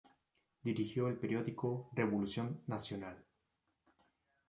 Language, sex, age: Spanish, male, 19-29